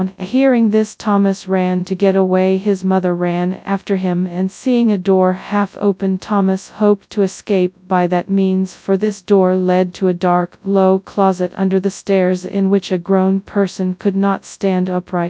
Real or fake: fake